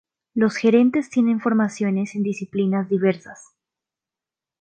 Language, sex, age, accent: Spanish, female, under 19, Andino-Pacífico: Colombia, Perú, Ecuador, oeste de Bolivia y Venezuela andina